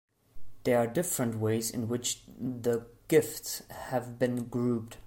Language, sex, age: English, male, 19-29